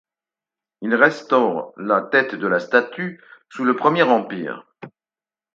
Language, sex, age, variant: French, male, 60-69, Français de métropole